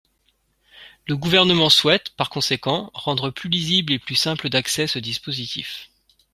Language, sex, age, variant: French, male, 30-39, Français de métropole